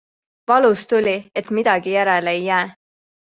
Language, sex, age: Estonian, female, 19-29